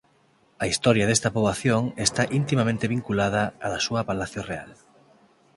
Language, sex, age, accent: Galician, male, 19-29, Normativo (estándar)